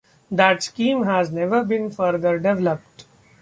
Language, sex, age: English, male, 30-39